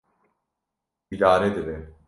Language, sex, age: Kurdish, male, 19-29